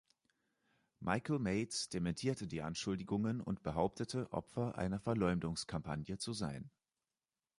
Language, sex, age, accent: German, male, 30-39, Deutschland Deutsch